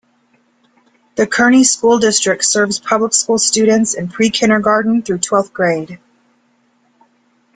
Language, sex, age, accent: English, female, 40-49, United States English